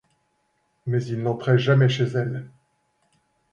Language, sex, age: French, male, 50-59